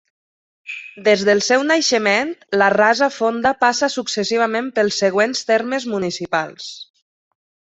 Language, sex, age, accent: Catalan, female, 30-39, valencià